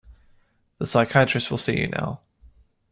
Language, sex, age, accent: English, male, 30-39, England English